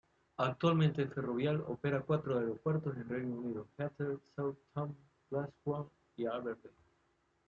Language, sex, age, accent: Spanish, male, 19-29, Caribe: Cuba, Venezuela, Puerto Rico, República Dominicana, Panamá, Colombia caribeña, México caribeño, Costa del golfo de México